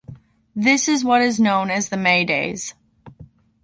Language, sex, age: English, female, under 19